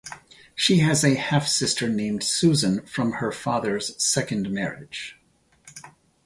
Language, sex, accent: English, male, United States English